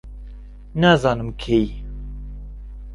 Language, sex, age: Central Kurdish, male, 19-29